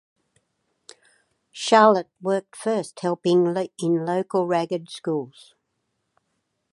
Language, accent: English, Australian English